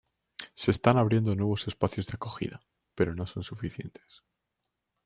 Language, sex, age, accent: Spanish, male, 19-29, España: Centro-Sur peninsular (Madrid, Toledo, Castilla-La Mancha)